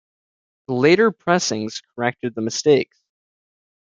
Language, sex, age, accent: English, male, under 19, Canadian English